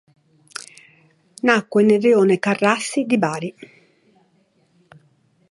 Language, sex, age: Italian, female, 60-69